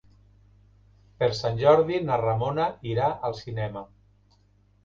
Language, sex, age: Catalan, male, 60-69